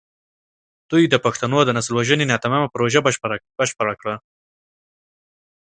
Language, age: Pashto, 19-29